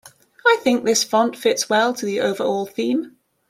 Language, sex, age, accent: English, female, 30-39, England English